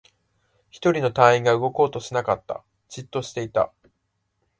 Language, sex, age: Japanese, male, 19-29